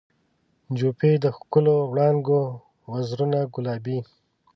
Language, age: Pashto, 30-39